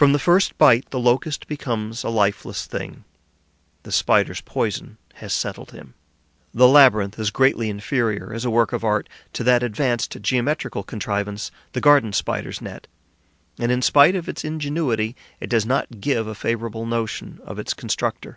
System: none